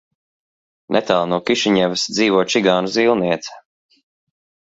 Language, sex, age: Latvian, male, 30-39